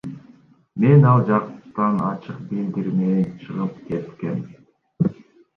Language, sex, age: Kyrgyz, male, 19-29